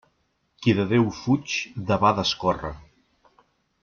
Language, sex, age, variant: Catalan, male, 40-49, Central